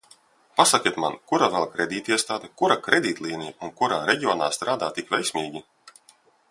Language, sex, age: Latvian, male, 30-39